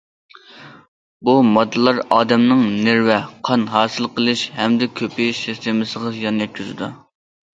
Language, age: Uyghur, 19-29